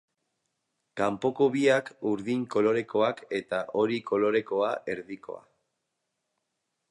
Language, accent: Basque, Mendebalekoa (Araba, Bizkaia, Gipuzkoako mendebaleko herri batzuk)